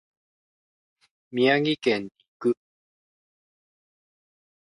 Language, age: Japanese, 30-39